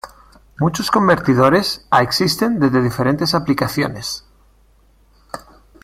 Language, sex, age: Spanish, male, 40-49